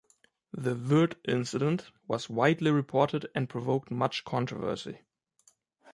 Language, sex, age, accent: English, male, 19-29, United States English